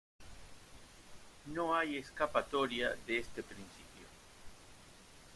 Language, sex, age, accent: Spanish, male, 60-69, Rioplatense: Argentina, Uruguay, este de Bolivia, Paraguay